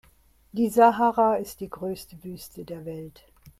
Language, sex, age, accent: German, female, 70-79, Deutschland Deutsch